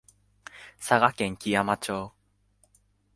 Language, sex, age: Japanese, male, 19-29